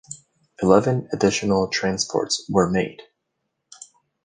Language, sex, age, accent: English, male, 30-39, United States English